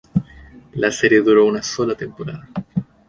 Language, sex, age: Spanish, male, 30-39